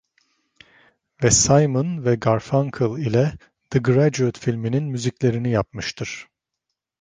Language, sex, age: Turkish, male, 50-59